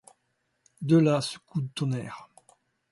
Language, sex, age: French, male, 40-49